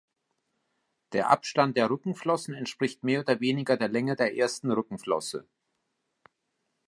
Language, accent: German, Deutschland Deutsch